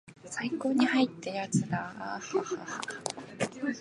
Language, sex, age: Japanese, female, 19-29